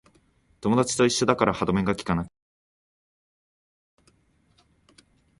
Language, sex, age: Japanese, male, 19-29